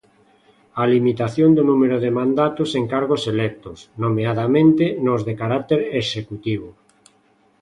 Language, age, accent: Galician, 40-49, Normativo (estándar)